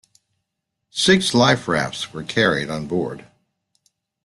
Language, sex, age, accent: English, male, 60-69, United States English